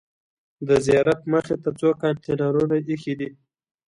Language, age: Pashto, 19-29